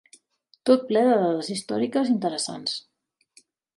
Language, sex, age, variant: Catalan, female, 40-49, Central